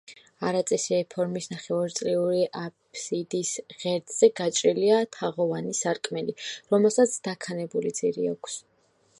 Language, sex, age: Georgian, female, 19-29